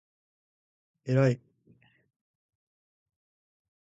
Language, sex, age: Japanese, male, 19-29